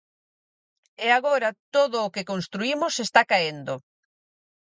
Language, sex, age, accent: Galician, female, 40-49, Atlántico (seseo e gheada)